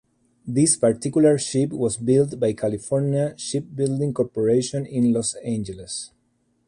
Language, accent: English, United States English